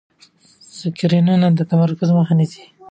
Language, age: Pashto, 19-29